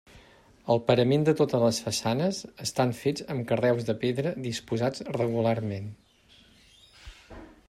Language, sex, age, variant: Catalan, male, 40-49, Central